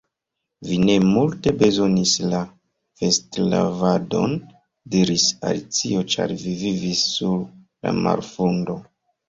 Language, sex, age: Esperanto, male, 30-39